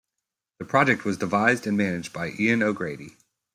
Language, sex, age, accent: English, male, 30-39, United States English